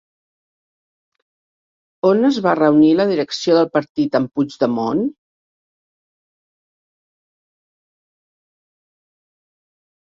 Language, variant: Catalan, Central